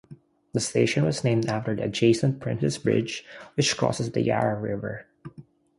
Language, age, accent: English, 30-39, Filipino